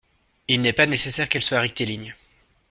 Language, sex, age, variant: French, male, 19-29, Français de métropole